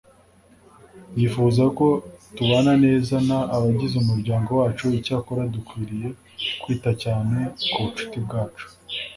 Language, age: Kinyarwanda, 19-29